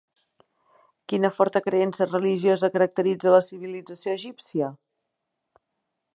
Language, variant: Catalan, Nord-Occidental